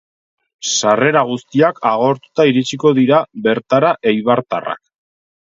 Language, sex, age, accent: Basque, male, 30-39, Erdialdekoa edo Nafarra (Gipuzkoa, Nafarroa)